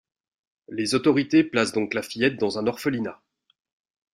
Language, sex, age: French, male, 40-49